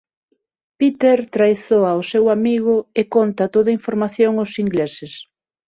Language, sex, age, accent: Galician, female, 30-39, Normativo (estándar); Neofalante